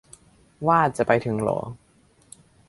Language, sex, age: Thai, male, under 19